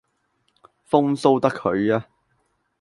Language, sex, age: Cantonese, male, 19-29